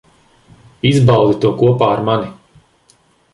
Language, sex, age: Latvian, male, 30-39